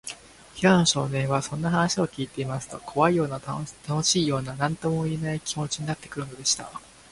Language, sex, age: Japanese, male, 19-29